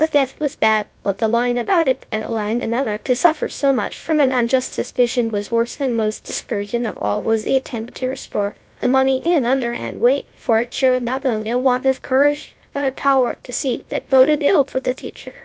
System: TTS, GlowTTS